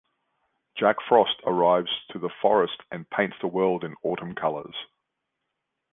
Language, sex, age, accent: English, male, 50-59, Australian English